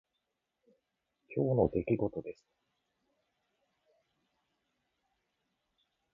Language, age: Japanese, 50-59